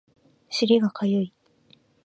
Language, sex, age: Japanese, female, 19-29